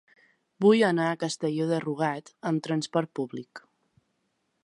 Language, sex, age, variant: Catalan, female, under 19, Central